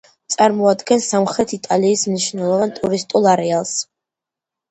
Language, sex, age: Georgian, female, under 19